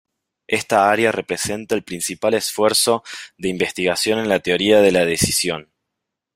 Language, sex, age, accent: Spanish, male, 30-39, Rioplatense: Argentina, Uruguay, este de Bolivia, Paraguay